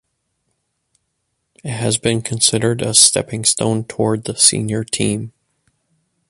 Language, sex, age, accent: English, male, 30-39, United States English